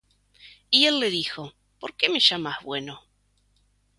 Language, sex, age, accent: Spanish, female, 40-49, Rioplatense: Argentina, Uruguay, este de Bolivia, Paraguay